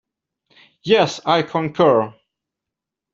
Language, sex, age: English, male, 40-49